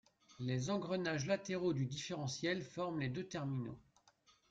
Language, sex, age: French, male, 40-49